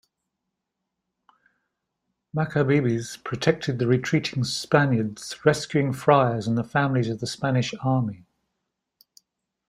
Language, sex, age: English, male, 60-69